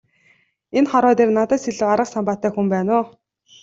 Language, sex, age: Mongolian, female, 19-29